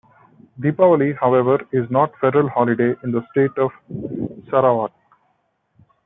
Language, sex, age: English, male, 30-39